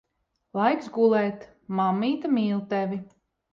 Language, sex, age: Latvian, female, 30-39